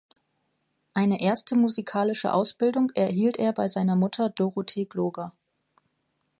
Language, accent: German, Deutschland Deutsch